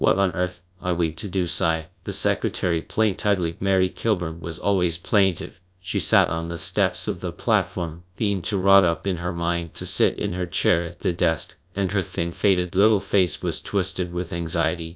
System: TTS, GradTTS